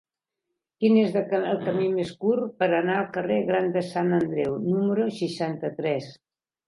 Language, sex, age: Catalan, female, 70-79